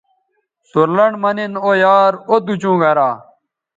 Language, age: Bateri, 19-29